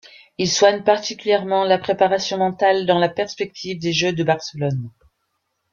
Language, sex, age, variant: French, female, 50-59, Français de métropole